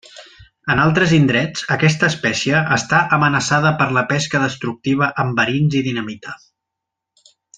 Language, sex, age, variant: Catalan, male, 40-49, Central